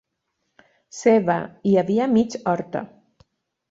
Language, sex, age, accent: Catalan, female, 50-59, valencià